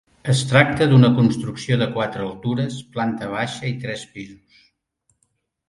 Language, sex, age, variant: Catalan, male, 60-69, Central